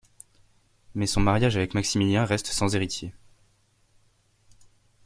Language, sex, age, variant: French, male, 19-29, Français de métropole